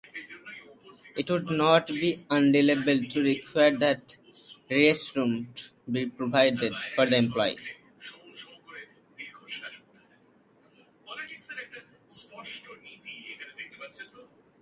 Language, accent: English, United States English